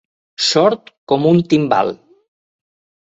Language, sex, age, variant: Catalan, male, 60-69, Central